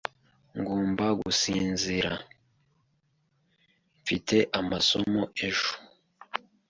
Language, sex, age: Kinyarwanda, male, 19-29